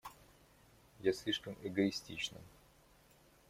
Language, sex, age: Russian, male, 30-39